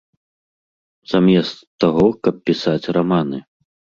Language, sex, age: Belarusian, male, 40-49